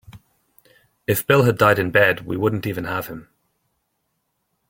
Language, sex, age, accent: English, male, 30-39, Irish English